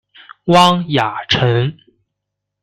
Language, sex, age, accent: Chinese, male, 19-29, 出生地：河北省